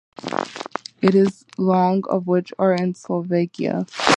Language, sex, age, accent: English, female, 19-29, United States English